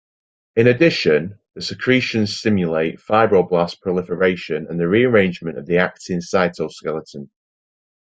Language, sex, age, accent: English, male, 19-29, England English